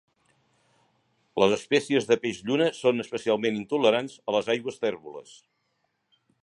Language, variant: Catalan, Central